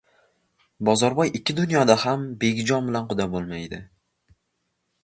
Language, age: Uzbek, 19-29